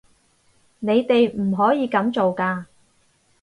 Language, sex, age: Cantonese, female, 19-29